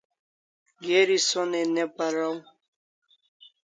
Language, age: Kalasha, 19-29